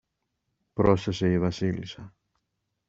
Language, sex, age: Greek, male, 40-49